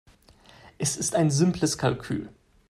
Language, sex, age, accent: German, male, 19-29, Deutschland Deutsch